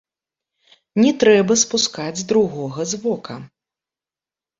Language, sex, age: Belarusian, female, 30-39